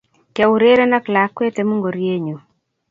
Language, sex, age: Kalenjin, female, 19-29